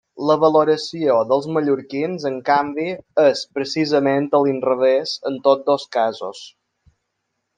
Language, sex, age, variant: Catalan, male, 19-29, Balear